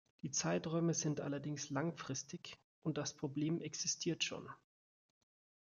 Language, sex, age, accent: German, male, 19-29, Deutschland Deutsch